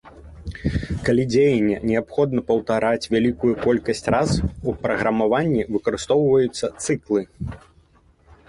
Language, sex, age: Belarusian, male, 19-29